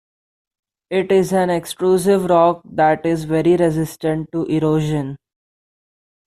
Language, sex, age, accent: English, male, 19-29, India and South Asia (India, Pakistan, Sri Lanka)